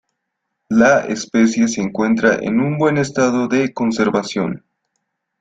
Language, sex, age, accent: Spanish, male, 19-29, México